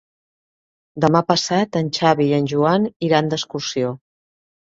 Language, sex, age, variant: Catalan, female, 50-59, Central